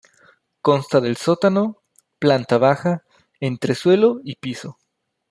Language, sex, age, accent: Spanish, male, 30-39, México